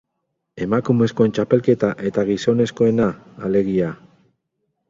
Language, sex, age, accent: Basque, male, 50-59, Mendebalekoa (Araba, Bizkaia, Gipuzkoako mendebaleko herri batzuk)